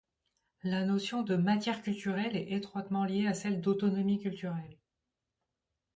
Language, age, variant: French, 30-39, Français de métropole